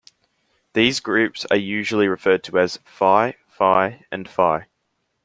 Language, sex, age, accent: English, male, under 19, Australian English